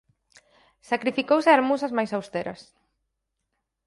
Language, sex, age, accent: Galician, female, 19-29, Atlántico (seseo e gheada)